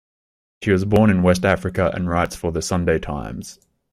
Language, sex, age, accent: English, male, 19-29, Australian English